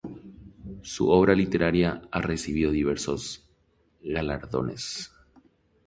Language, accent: Spanish, Rioplatense: Argentina, Uruguay, este de Bolivia, Paraguay